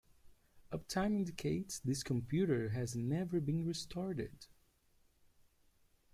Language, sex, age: English, male, 30-39